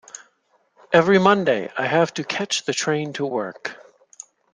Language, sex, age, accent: English, male, 30-39, United States English